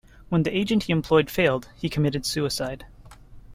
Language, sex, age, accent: English, male, 19-29, Canadian English